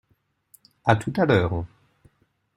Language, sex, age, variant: French, male, 19-29, Français de métropole